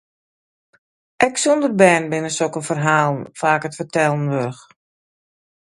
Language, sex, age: Western Frisian, female, 50-59